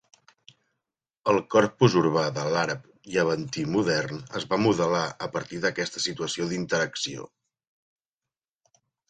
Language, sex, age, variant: Catalan, male, 40-49, Central